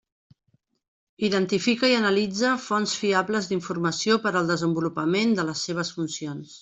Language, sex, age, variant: Catalan, female, 50-59, Central